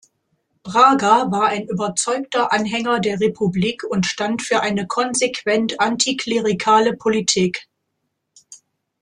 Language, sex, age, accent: German, female, 50-59, Deutschland Deutsch